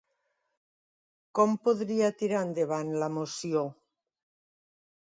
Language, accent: Catalan, Lleidatà